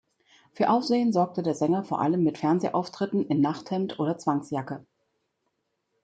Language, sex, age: German, female, 50-59